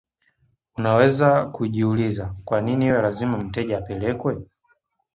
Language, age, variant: Swahili, 19-29, Kiswahili cha Bara ya Tanzania